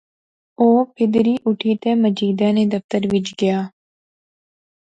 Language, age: Pahari-Potwari, 19-29